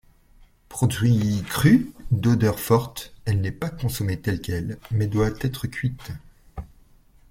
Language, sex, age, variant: French, male, 40-49, Français de métropole